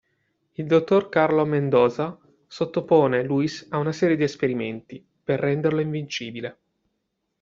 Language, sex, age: Italian, male, 30-39